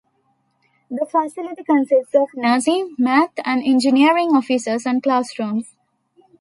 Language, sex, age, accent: English, female, 19-29, India and South Asia (India, Pakistan, Sri Lanka)